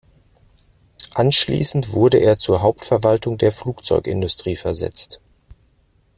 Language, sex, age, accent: German, male, 40-49, Deutschland Deutsch